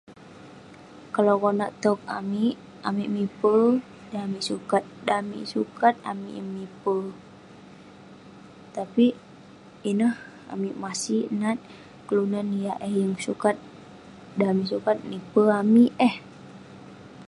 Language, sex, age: Western Penan, female, under 19